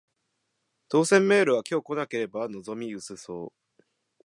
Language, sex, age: Japanese, male, 19-29